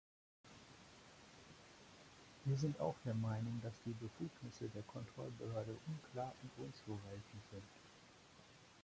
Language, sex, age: German, male, 50-59